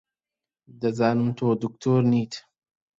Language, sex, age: Central Kurdish, male, 30-39